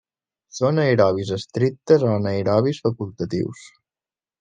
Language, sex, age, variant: Catalan, male, 19-29, Balear